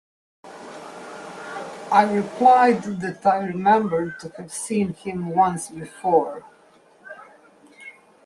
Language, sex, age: English, female, 30-39